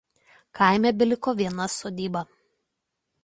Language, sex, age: Lithuanian, female, 30-39